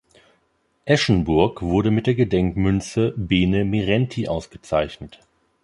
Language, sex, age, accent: German, male, 30-39, Deutschland Deutsch